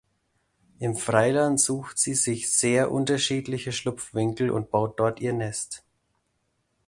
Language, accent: German, Deutschland Deutsch